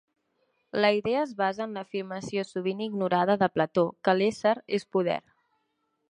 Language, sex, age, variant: Catalan, female, 19-29, Central